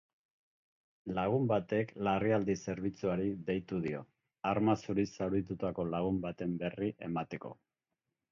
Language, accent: Basque, Erdialdekoa edo Nafarra (Gipuzkoa, Nafarroa)